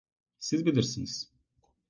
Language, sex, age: Turkish, male, 19-29